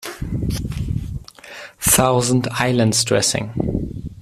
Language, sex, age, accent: German, male, 19-29, Deutschland Deutsch